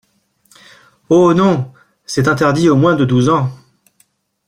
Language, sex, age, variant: French, male, 40-49, Français de métropole